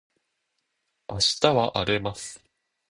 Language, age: Japanese, under 19